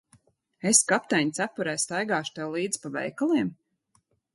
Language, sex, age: Latvian, female, 40-49